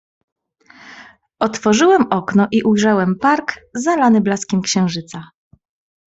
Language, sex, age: Polish, female, 30-39